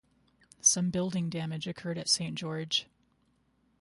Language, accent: English, United States English